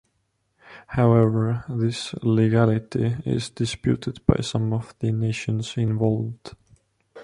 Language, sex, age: English, male, 19-29